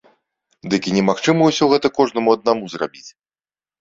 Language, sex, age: Belarusian, male, 40-49